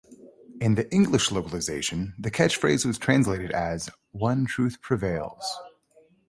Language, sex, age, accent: English, male, 30-39, United States English